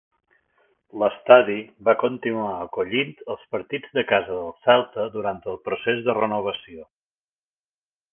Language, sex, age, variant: Catalan, male, 50-59, Balear